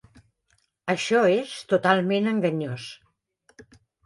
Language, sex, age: Catalan, female, 60-69